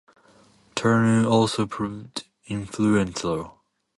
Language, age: English, 19-29